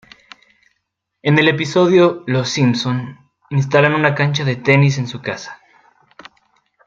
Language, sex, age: Spanish, male, 19-29